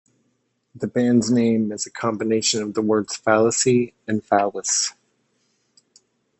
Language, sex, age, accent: English, male, 19-29, United States English